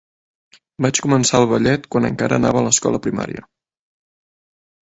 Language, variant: Catalan, Septentrional